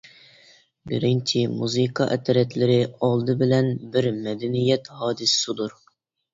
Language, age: Uyghur, 19-29